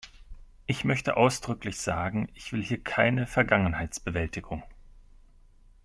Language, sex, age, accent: German, male, 40-49, Deutschland Deutsch